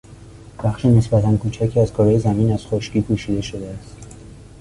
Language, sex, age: Persian, male, 19-29